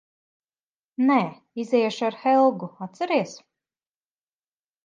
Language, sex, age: Latvian, female, 30-39